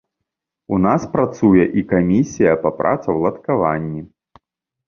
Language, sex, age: Belarusian, male, 30-39